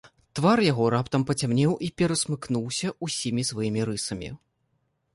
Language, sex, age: Belarusian, male, 30-39